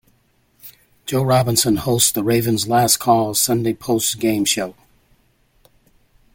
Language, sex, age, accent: English, male, 60-69, United States English